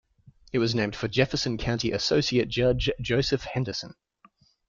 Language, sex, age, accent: English, male, 19-29, Australian English